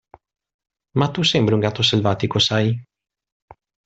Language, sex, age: Italian, male, 30-39